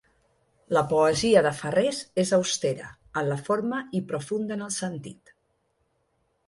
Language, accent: Catalan, balear; central